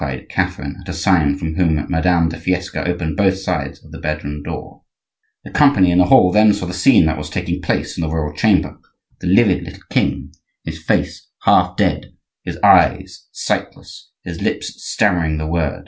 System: none